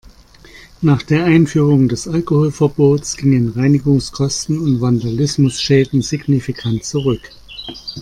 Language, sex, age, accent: German, male, 50-59, Deutschland Deutsch